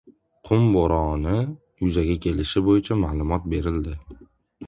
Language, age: Uzbek, 19-29